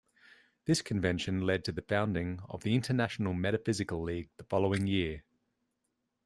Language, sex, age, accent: English, male, 30-39, Australian English